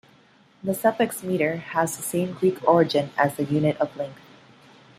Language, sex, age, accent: English, female, 30-39, United States English